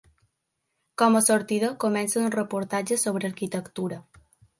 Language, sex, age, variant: Catalan, female, under 19, Balear